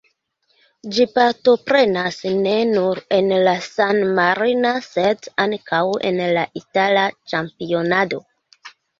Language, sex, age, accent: Esperanto, female, 19-29, Internacia